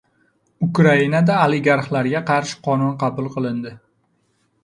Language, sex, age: Uzbek, male, 19-29